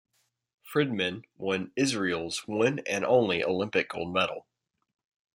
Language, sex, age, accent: English, male, under 19, United States English